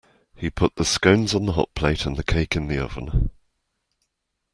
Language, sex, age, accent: English, male, 60-69, England English